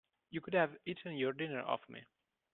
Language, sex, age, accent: English, male, 19-29, England English